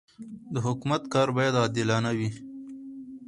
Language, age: Pashto, 19-29